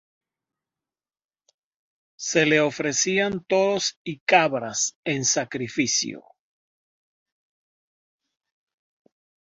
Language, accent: Spanish, Caribe: Cuba, Venezuela, Puerto Rico, República Dominicana, Panamá, Colombia caribeña, México caribeño, Costa del golfo de México